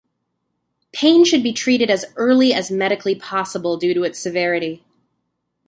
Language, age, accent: English, 19-29, United States English